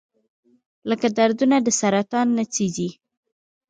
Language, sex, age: Pashto, female, 19-29